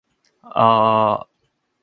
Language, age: Japanese, 19-29